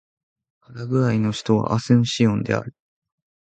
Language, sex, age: Japanese, male, 19-29